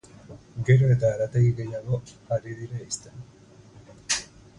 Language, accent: Basque, Mendebalekoa (Araba, Bizkaia, Gipuzkoako mendebaleko herri batzuk)